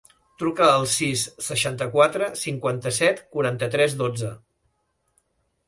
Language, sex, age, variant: Catalan, male, 50-59, Central